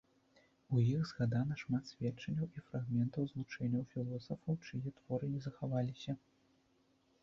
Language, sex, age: Belarusian, male, 19-29